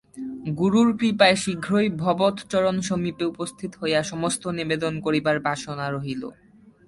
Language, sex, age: Bengali, male, under 19